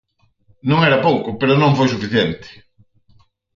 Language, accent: Galician, Atlántico (seseo e gheada)